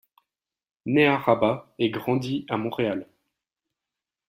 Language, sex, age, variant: French, male, 19-29, Français de métropole